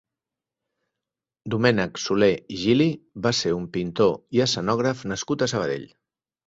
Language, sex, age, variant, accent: Catalan, male, 60-69, Central, Barcelonès